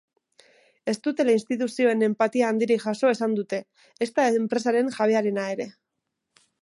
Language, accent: Basque, Mendebalekoa (Araba, Bizkaia, Gipuzkoako mendebaleko herri batzuk)